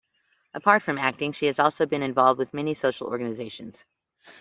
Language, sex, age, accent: English, female, 50-59, United States English